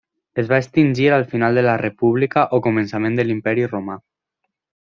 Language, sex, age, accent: Catalan, male, 19-29, valencià